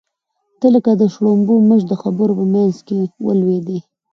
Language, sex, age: Pashto, female, 30-39